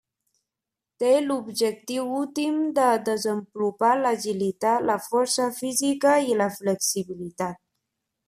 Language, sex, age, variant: Catalan, male, 19-29, Central